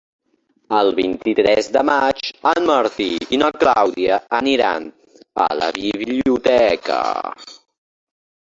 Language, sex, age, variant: Catalan, male, under 19, Central